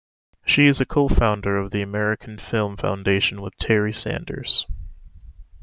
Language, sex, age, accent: English, male, 19-29, United States English